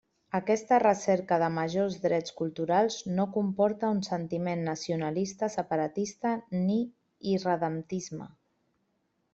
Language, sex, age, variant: Catalan, female, 40-49, Central